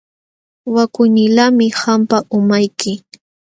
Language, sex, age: Jauja Wanca Quechua, female, 19-29